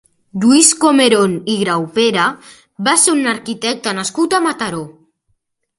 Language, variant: Catalan, Central